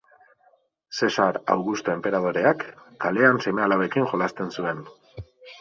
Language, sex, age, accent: Basque, male, 30-39, Mendebalekoa (Araba, Bizkaia, Gipuzkoako mendebaleko herri batzuk)